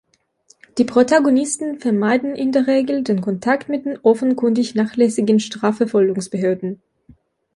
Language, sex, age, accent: German, female, 19-29, Schweizerdeutsch